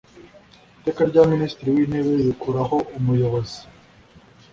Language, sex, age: Kinyarwanda, male, 19-29